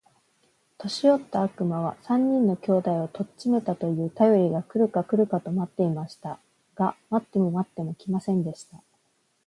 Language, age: Japanese, 30-39